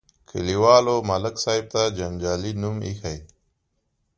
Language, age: Pashto, 40-49